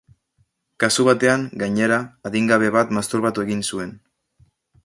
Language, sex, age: Basque, male, under 19